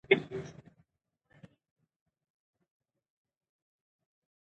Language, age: Pashto, 19-29